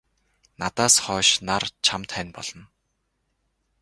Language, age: Mongolian, 19-29